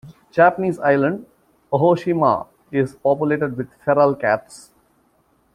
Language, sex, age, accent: English, male, 40-49, India and South Asia (India, Pakistan, Sri Lanka)